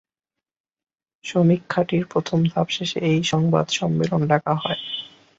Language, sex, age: Bengali, male, 19-29